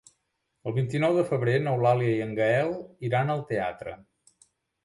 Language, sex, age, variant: Catalan, male, 40-49, Central